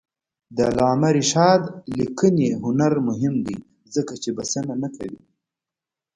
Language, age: Pashto, 19-29